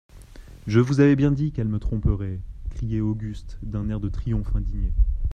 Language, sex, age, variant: French, male, 19-29, Français de métropole